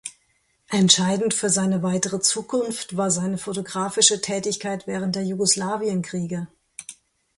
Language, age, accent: German, 50-59, Deutschland Deutsch